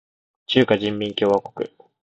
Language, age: Japanese, 19-29